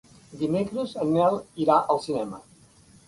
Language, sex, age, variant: Catalan, male, 60-69, Central